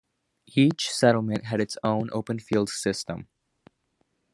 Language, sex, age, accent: English, male, under 19, United States English